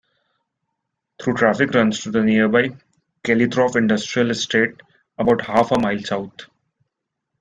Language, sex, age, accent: English, male, 19-29, India and South Asia (India, Pakistan, Sri Lanka)